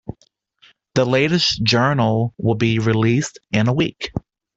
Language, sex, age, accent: English, male, 30-39, United States English